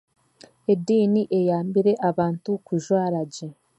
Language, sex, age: Chiga, female, 19-29